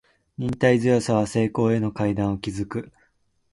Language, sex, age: Japanese, male, 19-29